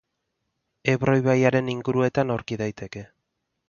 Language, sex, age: Basque, male, 30-39